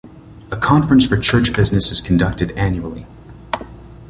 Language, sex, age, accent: English, male, 19-29, United States English